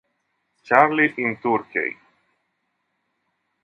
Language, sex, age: Italian, male, 30-39